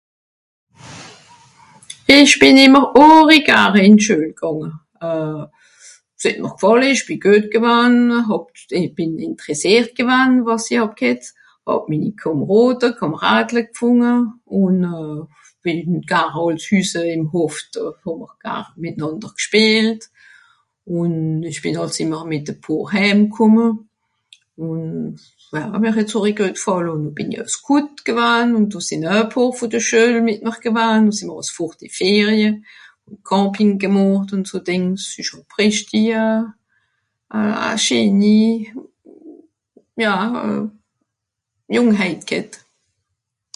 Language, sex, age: Swiss German, female, 60-69